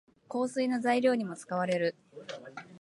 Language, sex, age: Japanese, female, 19-29